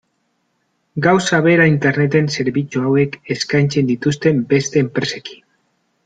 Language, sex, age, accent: Basque, male, 30-39, Mendebalekoa (Araba, Bizkaia, Gipuzkoako mendebaleko herri batzuk)